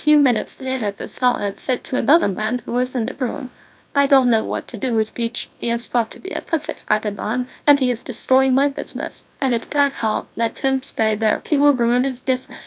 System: TTS, GlowTTS